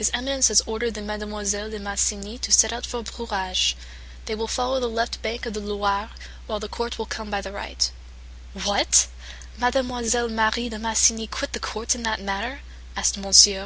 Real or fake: real